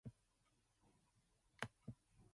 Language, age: English, 19-29